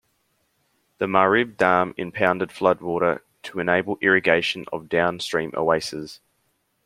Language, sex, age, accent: English, male, under 19, Australian English